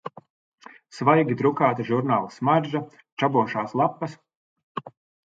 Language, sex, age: Latvian, male, 30-39